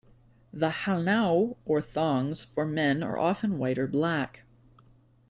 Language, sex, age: English, female, 19-29